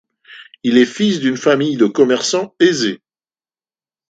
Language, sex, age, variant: French, male, 60-69, Français de métropole